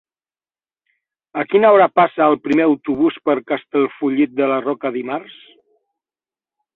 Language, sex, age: Catalan, male, 50-59